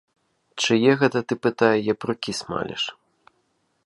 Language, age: Belarusian, 30-39